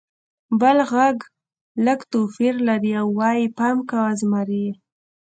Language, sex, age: Pashto, female, 19-29